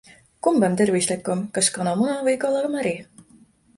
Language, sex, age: Estonian, female, 19-29